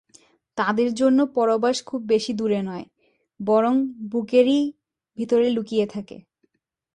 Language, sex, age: Bengali, female, 19-29